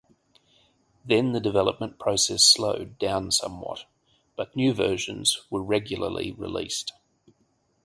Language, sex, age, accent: English, male, 40-49, Australian English